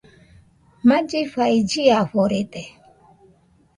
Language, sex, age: Nüpode Huitoto, female, 40-49